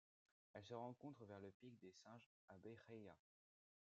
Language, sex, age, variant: French, male, under 19, Français de métropole